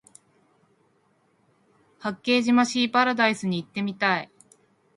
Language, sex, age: Japanese, female, 19-29